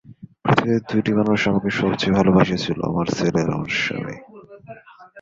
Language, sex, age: Bengali, male, 19-29